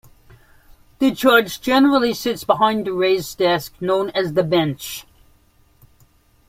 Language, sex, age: English, female, 60-69